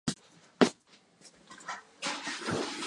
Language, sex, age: Japanese, male, 19-29